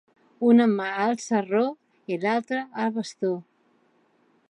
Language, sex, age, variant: Catalan, female, 40-49, Central